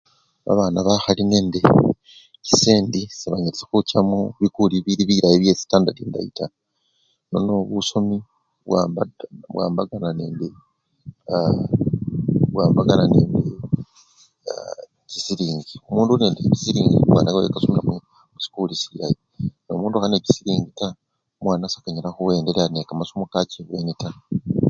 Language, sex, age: Luyia, male, 50-59